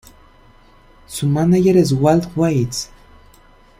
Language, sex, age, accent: Spanish, male, 19-29, América central